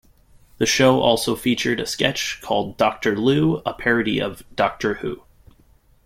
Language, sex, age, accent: English, male, 19-29, United States English